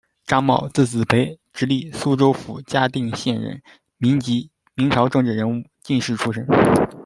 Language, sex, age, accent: Chinese, male, 19-29, 出生地：江苏省